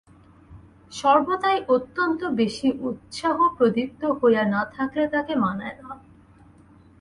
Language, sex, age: Bengali, female, 19-29